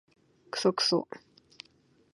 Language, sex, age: Japanese, female, 19-29